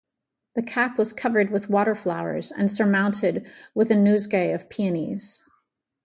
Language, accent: English, United States English